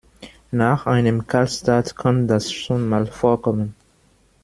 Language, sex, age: German, male, 19-29